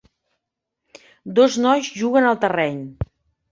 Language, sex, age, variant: Catalan, female, 50-59, Central